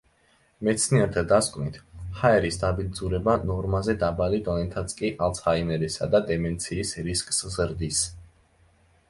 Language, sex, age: Georgian, male, 19-29